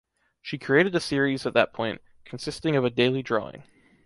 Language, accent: English, United States English